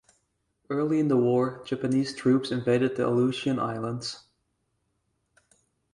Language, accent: English, United States English; Dutch